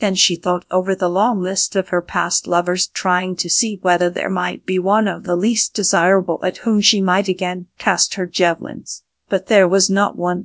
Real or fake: fake